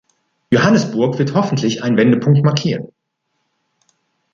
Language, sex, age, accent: German, male, 40-49, Deutschland Deutsch